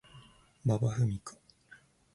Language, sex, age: Japanese, male, 19-29